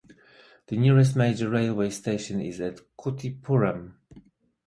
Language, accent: English, England English